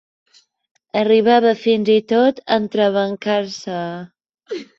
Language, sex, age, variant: Catalan, female, 19-29, Balear